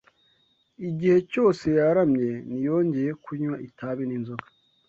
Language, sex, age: Kinyarwanda, male, 19-29